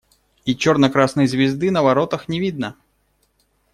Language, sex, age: Russian, male, 40-49